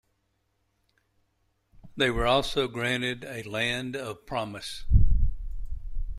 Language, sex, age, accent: English, male, 60-69, United States English